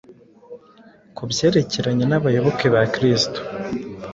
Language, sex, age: Kinyarwanda, male, 19-29